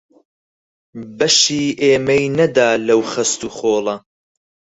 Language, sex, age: Central Kurdish, male, 19-29